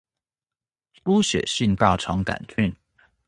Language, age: Chinese, 30-39